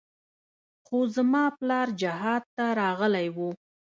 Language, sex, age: Pashto, female, 30-39